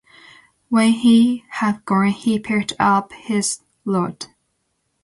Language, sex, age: English, female, 19-29